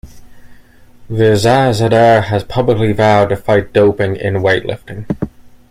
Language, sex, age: English, male, 19-29